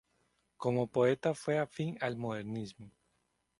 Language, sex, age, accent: Spanish, male, 30-39, América central